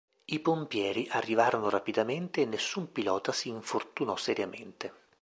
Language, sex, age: Italian, male, 50-59